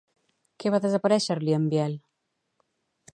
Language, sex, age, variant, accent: Catalan, female, 40-49, Central, central